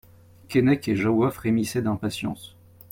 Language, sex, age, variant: French, male, 30-39, Français de métropole